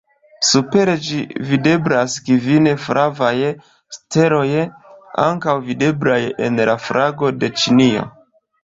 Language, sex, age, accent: Esperanto, male, 30-39, Internacia